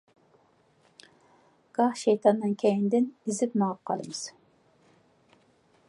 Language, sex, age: Uyghur, female, under 19